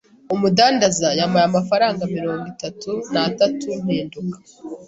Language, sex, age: Kinyarwanda, female, 19-29